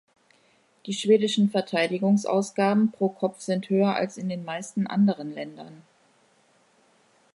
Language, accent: German, Deutschland Deutsch